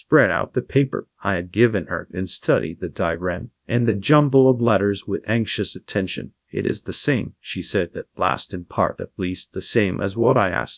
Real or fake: fake